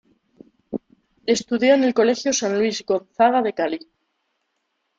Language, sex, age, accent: Spanish, female, 30-39, España: Centro-Sur peninsular (Madrid, Toledo, Castilla-La Mancha)